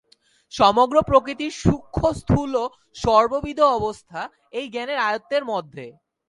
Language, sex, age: Bengali, male, 19-29